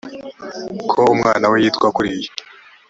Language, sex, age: Kinyarwanda, male, 19-29